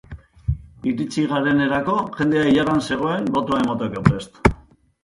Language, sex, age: Basque, male, 50-59